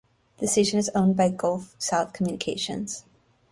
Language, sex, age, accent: English, female, 19-29, United States English